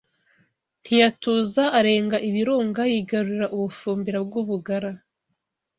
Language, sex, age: Kinyarwanda, female, 19-29